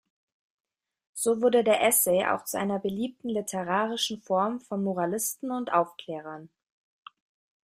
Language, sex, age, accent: German, female, 19-29, Deutschland Deutsch